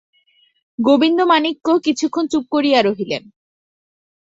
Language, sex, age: Bengali, female, 19-29